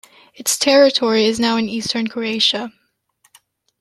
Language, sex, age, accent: English, female, under 19, United States English